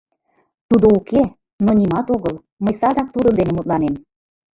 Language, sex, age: Mari, female, 40-49